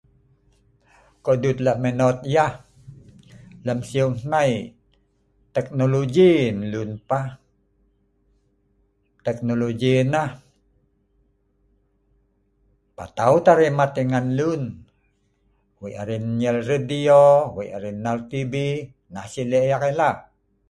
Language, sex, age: Sa'ban, male, 50-59